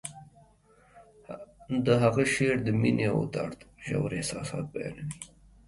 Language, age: Pashto, 19-29